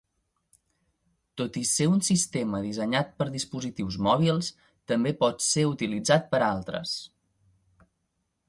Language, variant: Catalan, Central